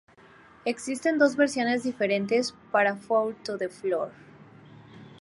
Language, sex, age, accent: Spanish, female, 19-29, México